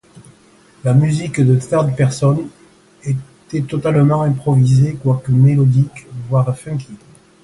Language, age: French, 70-79